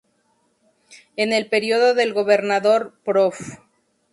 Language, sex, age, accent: Spanish, female, 30-39, México